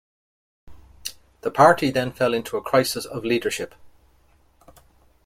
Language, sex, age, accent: English, male, 50-59, Irish English